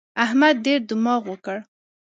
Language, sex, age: Pashto, female, 19-29